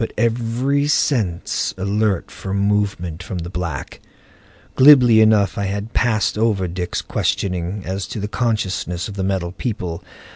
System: none